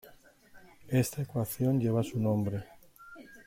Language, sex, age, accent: Spanish, male, 50-59, España: Norte peninsular (Asturias, Castilla y León, Cantabria, País Vasco, Navarra, Aragón, La Rioja, Guadalajara, Cuenca)